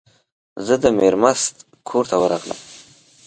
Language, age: Pashto, 30-39